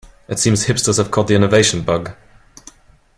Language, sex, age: English, male, 19-29